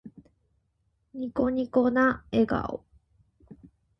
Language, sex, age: Japanese, female, 19-29